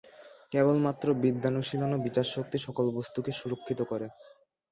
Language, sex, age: Bengali, male, 19-29